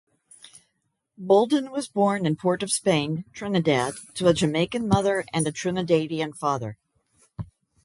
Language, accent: English, United States English